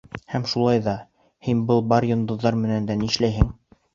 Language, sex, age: Bashkir, male, 19-29